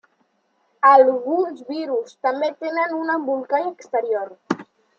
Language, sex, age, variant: Catalan, male, under 19, Central